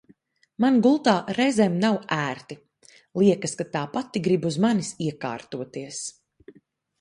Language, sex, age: Latvian, female, 19-29